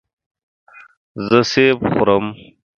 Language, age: Pashto, 30-39